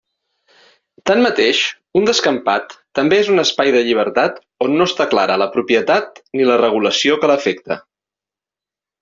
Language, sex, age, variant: Catalan, male, 40-49, Central